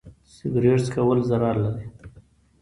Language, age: Pashto, 40-49